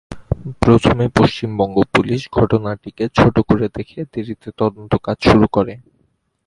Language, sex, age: Bengali, male, 19-29